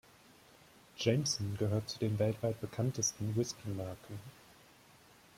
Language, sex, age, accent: German, male, 19-29, Deutschland Deutsch